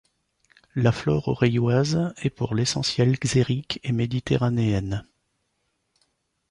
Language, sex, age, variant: French, male, 50-59, Français de métropole